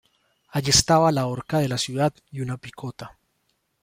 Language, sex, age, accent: Spanish, male, 19-29, Andino-Pacífico: Colombia, Perú, Ecuador, oeste de Bolivia y Venezuela andina